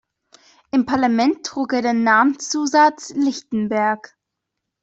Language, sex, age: German, female, 19-29